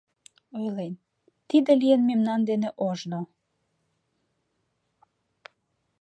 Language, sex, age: Mari, female, 19-29